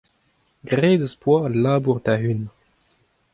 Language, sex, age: Breton, male, 19-29